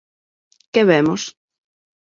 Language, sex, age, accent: Galician, female, 30-39, Normativo (estándar)